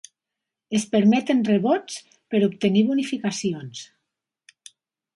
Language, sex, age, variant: Catalan, female, 50-59, Septentrional